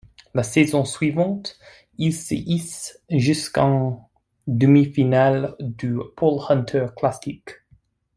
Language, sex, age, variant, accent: French, male, 19-29, Français d'Europe, Français du Royaume-Uni